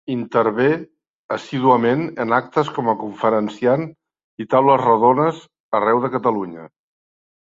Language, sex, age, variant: Catalan, male, 60-69, Central